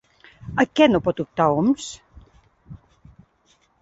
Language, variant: Catalan, Central